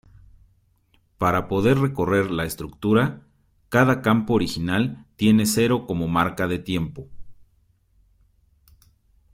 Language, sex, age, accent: Spanish, male, 30-39, México